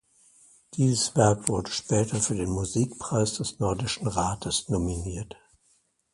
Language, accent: German, Deutschland Deutsch